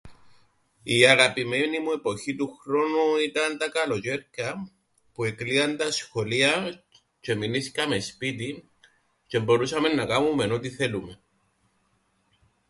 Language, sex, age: Greek, male, 40-49